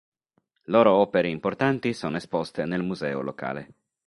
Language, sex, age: Italian, male, 40-49